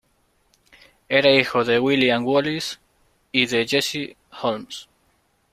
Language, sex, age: Spanish, male, 30-39